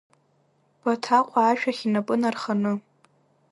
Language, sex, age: Abkhazian, female, under 19